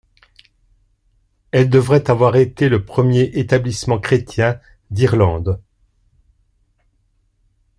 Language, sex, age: French, male, 60-69